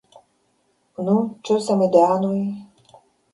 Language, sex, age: Esperanto, female, 30-39